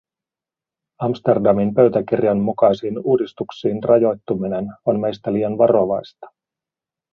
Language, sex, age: Finnish, male, 40-49